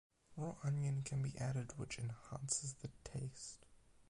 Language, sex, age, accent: English, male, under 19, Australian English; England English; New Zealand English